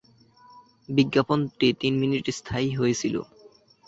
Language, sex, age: Bengali, male, under 19